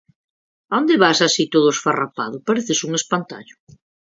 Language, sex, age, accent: Galician, female, 40-49, Oriental (común en zona oriental)